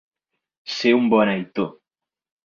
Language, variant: Catalan, Central